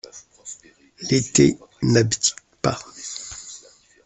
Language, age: French, 50-59